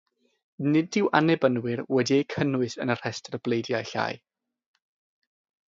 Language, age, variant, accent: Welsh, 19-29, South-Eastern Welsh, Y Deyrnas Unedig Cymraeg